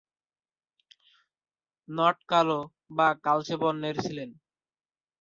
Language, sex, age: Bengali, male, under 19